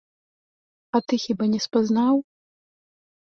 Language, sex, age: Belarusian, female, 30-39